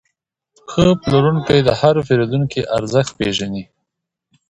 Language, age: Pashto, 19-29